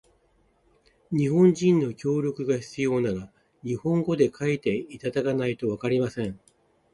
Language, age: Japanese, 60-69